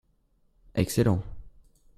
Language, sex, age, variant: French, male, under 19, Français de métropole